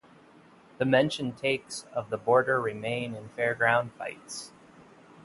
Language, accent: English, United States English